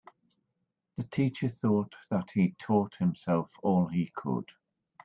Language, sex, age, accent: English, male, 60-69, England English